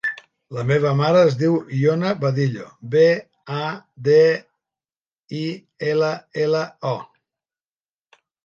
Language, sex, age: Catalan, male, 70-79